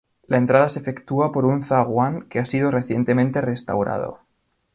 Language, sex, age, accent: Spanish, male, 19-29, España: Centro-Sur peninsular (Madrid, Toledo, Castilla-La Mancha)